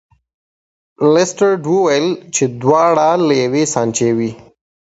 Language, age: Pashto, 19-29